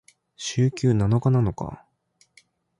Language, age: Japanese, 19-29